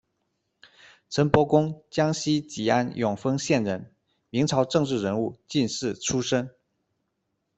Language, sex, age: Chinese, male, 30-39